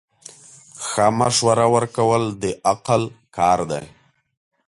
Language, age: Pashto, 30-39